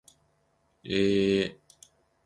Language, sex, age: Japanese, male, 19-29